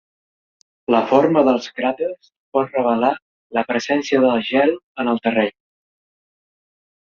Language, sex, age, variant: Catalan, male, 40-49, Central